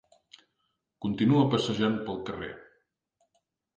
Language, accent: Catalan, central; septentrional